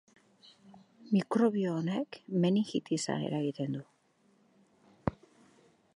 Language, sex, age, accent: Basque, female, 60-69, Mendebalekoa (Araba, Bizkaia, Gipuzkoako mendebaleko herri batzuk)